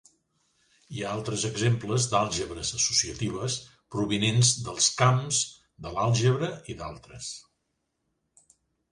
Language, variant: Catalan, Central